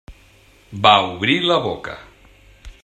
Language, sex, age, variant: Catalan, male, 40-49, Central